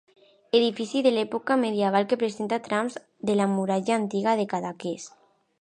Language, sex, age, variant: Catalan, female, under 19, Alacantí